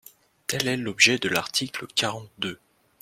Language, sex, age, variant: French, male, under 19, Français de métropole